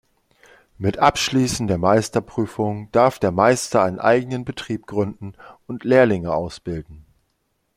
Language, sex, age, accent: German, male, 40-49, Deutschland Deutsch